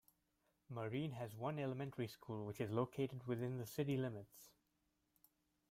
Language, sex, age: English, male, under 19